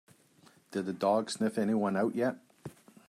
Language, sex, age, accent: English, male, 60-69, Canadian English